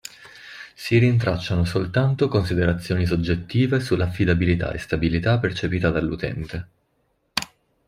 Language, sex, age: Italian, male, 30-39